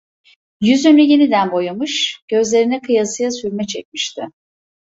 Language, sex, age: Turkish, female, 50-59